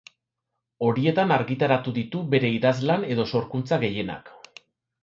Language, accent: Basque, Erdialdekoa edo Nafarra (Gipuzkoa, Nafarroa)